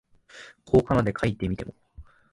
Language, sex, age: Japanese, male, 19-29